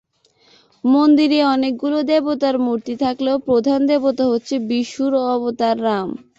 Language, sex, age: Bengali, female, 19-29